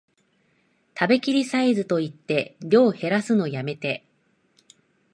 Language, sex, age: Japanese, female, 30-39